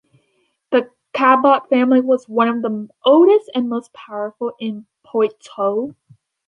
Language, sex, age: English, female, under 19